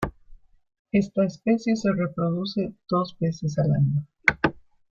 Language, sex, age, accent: Spanish, female, 60-69, América central